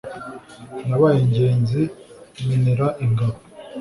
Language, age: Kinyarwanda, 19-29